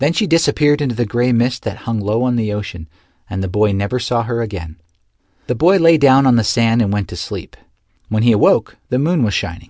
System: none